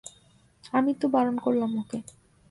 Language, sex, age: Bengali, female, 19-29